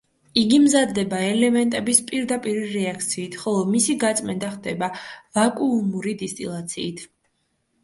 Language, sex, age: Georgian, female, under 19